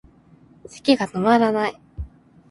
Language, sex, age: Japanese, female, under 19